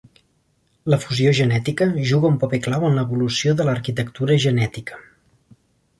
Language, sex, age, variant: Catalan, male, 40-49, Central